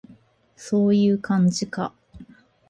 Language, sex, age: Japanese, female, 40-49